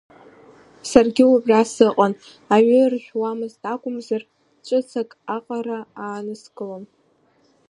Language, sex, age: Abkhazian, female, under 19